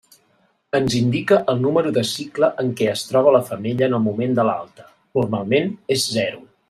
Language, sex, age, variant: Catalan, male, 40-49, Central